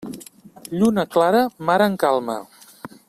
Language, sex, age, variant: Catalan, male, 50-59, Central